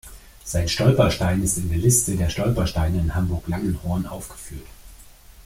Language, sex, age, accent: German, male, 30-39, Deutschland Deutsch